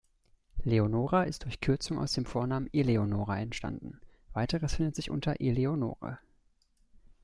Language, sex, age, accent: German, male, 19-29, Deutschland Deutsch